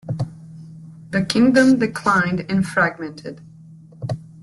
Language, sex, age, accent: English, female, 19-29, United States English